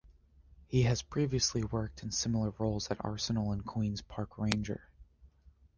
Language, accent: English, United States English